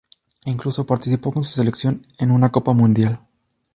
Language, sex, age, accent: Spanish, male, 19-29, México